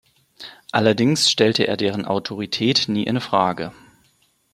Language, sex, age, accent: German, male, 19-29, Deutschland Deutsch